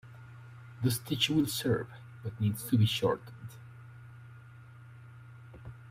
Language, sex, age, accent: English, male, 40-49, United States English